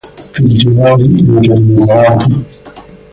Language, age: Arabic, 19-29